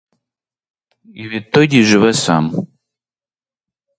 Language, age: Ukrainian, under 19